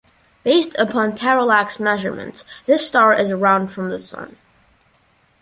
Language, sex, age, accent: English, male, under 19, United States English